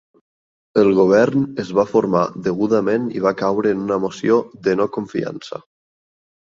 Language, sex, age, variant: Catalan, male, 19-29, Nord-Occidental